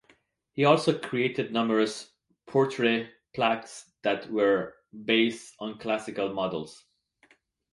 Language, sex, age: English, male, 30-39